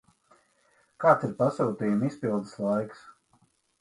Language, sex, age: Latvian, male, 40-49